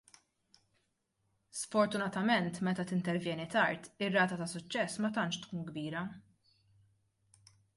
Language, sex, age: Maltese, female, 30-39